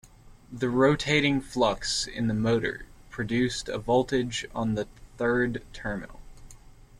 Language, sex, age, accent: English, male, 19-29, United States English